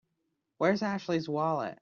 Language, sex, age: English, male, 19-29